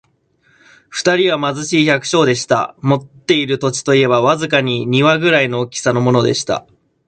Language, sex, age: Japanese, male, 19-29